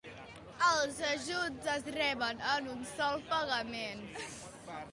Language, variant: Catalan, Central